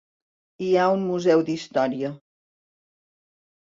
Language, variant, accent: Catalan, Central, central